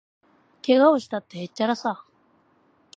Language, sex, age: Japanese, female, under 19